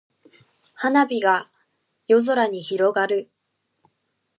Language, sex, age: Japanese, female, 19-29